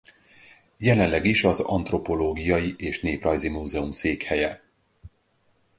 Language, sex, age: Hungarian, male, 40-49